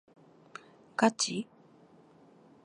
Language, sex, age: Japanese, female, 50-59